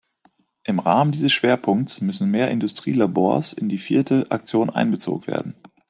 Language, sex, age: German, male, 19-29